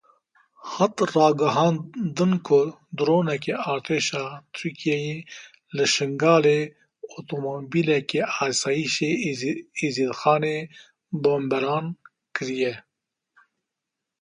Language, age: Kurdish, 50-59